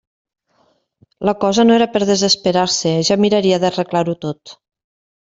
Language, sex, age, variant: Catalan, female, 40-49, Nord-Occidental